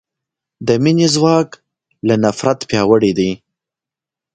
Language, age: Pashto, 19-29